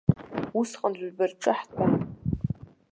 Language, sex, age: Abkhazian, female, under 19